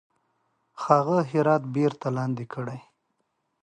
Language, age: Pashto, 30-39